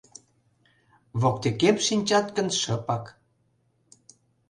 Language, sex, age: Mari, male, 50-59